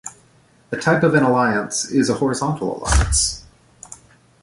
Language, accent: English, United States English